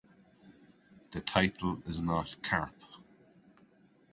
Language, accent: English, Irish English